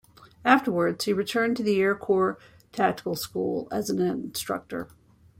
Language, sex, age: English, female, 60-69